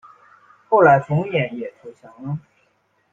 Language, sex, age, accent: Chinese, male, 19-29, 出生地：湖南省